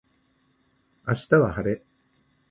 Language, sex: Japanese, male